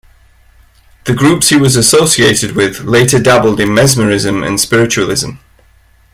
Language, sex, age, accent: English, male, 30-39, England English